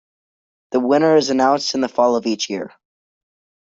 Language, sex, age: English, male, under 19